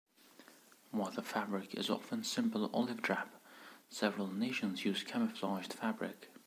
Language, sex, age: English, male, 19-29